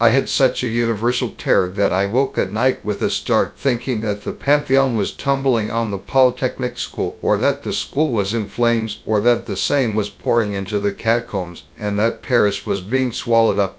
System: TTS, GradTTS